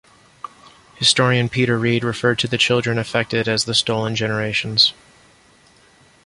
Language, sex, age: English, male, 19-29